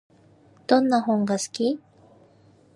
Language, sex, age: Japanese, female, 19-29